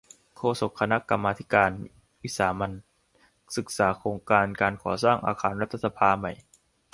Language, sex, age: Thai, male, under 19